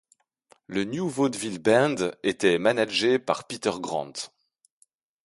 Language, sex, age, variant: French, male, 40-49, Français de métropole